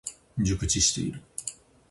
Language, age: Japanese, 30-39